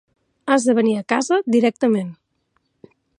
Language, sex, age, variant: Catalan, female, 50-59, Central